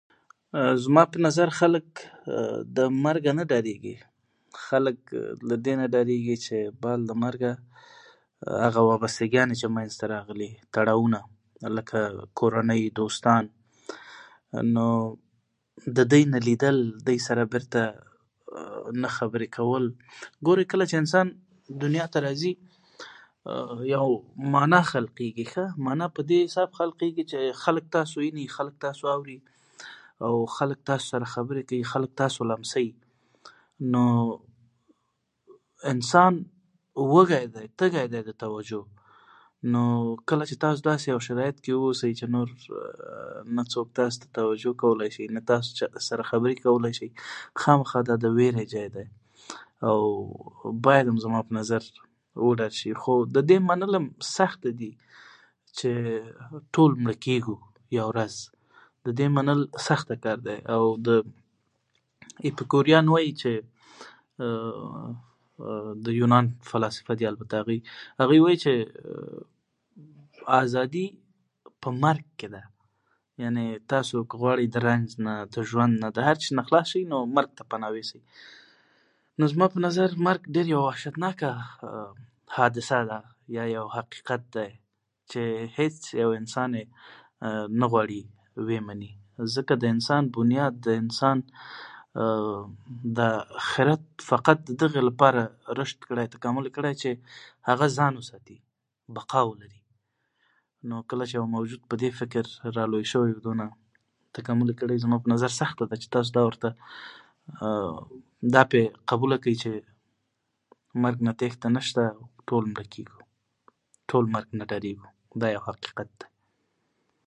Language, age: Pashto, 19-29